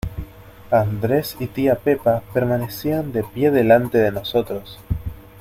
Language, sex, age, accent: Spanish, male, 19-29, Rioplatense: Argentina, Uruguay, este de Bolivia, Paraguay